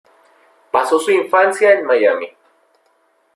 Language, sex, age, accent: Spanish, male, 19-29, México